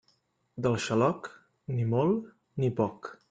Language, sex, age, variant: Catalan, male, 30-39, Central